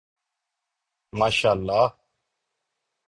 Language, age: Urdu, 30-39